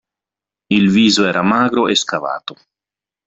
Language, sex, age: Italian, male, 40-49